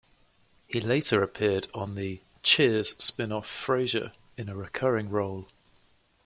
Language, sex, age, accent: English, male, 19-29, England English